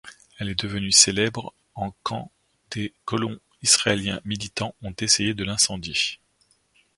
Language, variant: French, Français de métropole